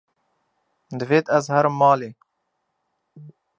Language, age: Kurdish, 19-29